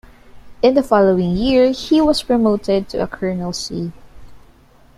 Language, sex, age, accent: English, female, 19-29, Filipino